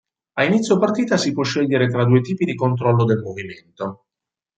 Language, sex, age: Italian, male, 30-39